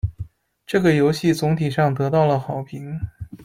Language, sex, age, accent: Chinese, male, 30-39, 出生地：北京市